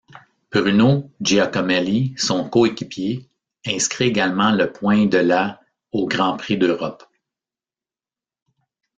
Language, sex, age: French, male, 50-59